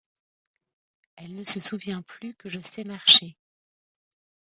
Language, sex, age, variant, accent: French, female, 30-39, Français d'Europe, Français de Suisse